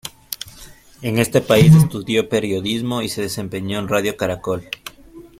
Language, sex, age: Spanish, male, 30-39